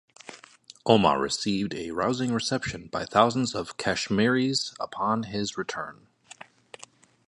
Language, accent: English, United States English